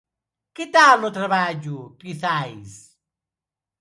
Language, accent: Galician, Neofalante